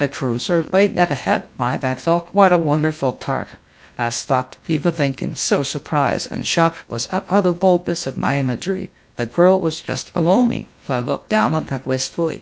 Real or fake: fake